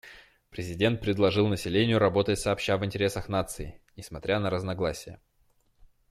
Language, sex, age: Russian, male, 19-29